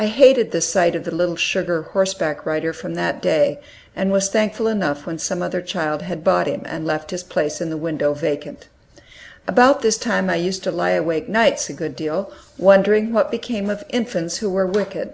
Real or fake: real